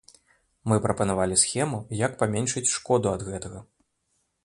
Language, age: Belarusian, 30-39